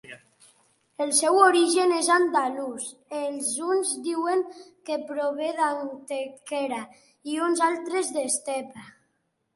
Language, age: Catalan, 19-29